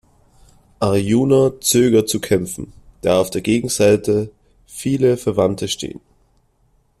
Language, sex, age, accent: German, male, 19-29, Österreichisches Deutsch